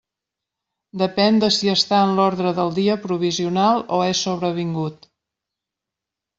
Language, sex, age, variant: Catalan, female, 50-59, Central